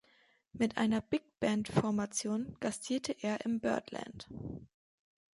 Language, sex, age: German, female, 19-29